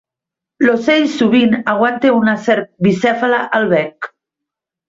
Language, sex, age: Catalan, female, 40-49